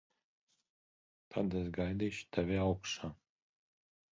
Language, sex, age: Latvian, male, 40-49